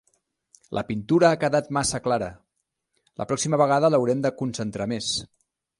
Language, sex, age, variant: Catalan, male, 40-49, Central